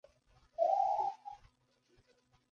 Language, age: English, 19-29